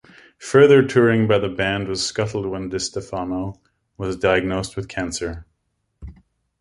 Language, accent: English, United States English